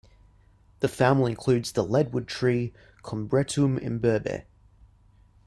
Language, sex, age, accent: English, male, 30-39, Australian English